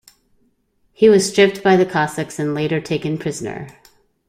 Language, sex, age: English, female, 50-59